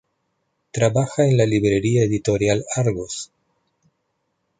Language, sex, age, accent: Spanish, male, 50-59, Rioplatense: Argentina, Uruguay, este de Bolivia, Paraguay